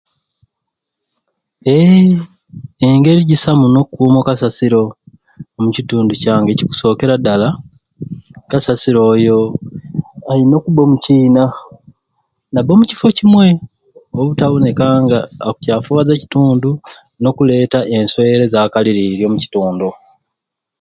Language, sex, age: Ruuli, male, 30-39